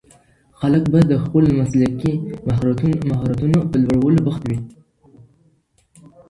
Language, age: Pashto, under 19